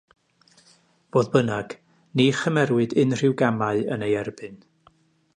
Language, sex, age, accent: Welsh, male, 50-59, Y Deyrnas Unedig Cymraeg